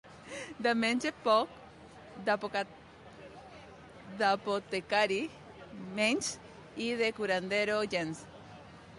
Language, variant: Catalan, Nord-Occidental